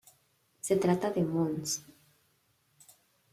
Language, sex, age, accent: Spanish, female, 30-39, América central